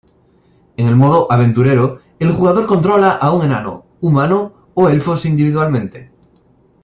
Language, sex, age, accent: Spanish, male, 30-39, España: Norte peninsular (Asturias, Castilla y León, Cantabria, País Vasco, Navarra, Aragón, La Rioja, Guadalajara, Cuenca)